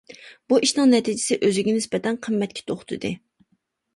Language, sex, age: Uyghur, female, 19-29